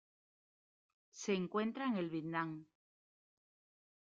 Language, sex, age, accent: Spanish, female, 30-39, España: Norte peninsular (Asturias, Castilla y León, Cantabria, País Vasco, Navarra, Aragón, La Rioja, Guadalajara, Cuenca)